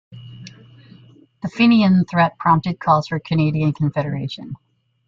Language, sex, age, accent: English, female, 60-69, United States English